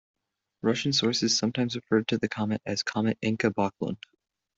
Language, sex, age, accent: English, male, under 19, United States English